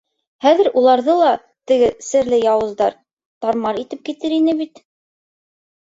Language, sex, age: Bashkir, female, 19-29